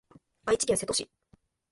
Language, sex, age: Japanese, female, 19-29